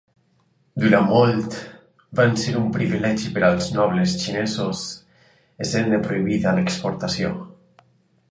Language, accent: Catalan, valencià